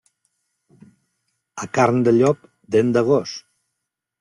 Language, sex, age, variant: Catalan, male, 50-59, Central